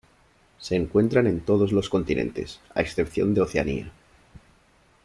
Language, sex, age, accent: Spanish, male, 30-39, España: Sur peninsular (Andalucia, Extremadura, Murcia)